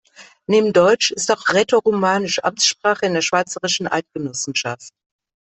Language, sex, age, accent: German, female, 50-59, Deutschland Deutsch